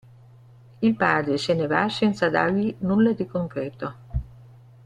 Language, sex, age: Italian, female, 70-79